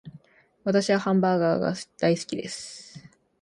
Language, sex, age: Japanese, female, 19-29